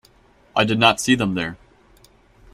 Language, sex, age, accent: English, male, 19-29, United States English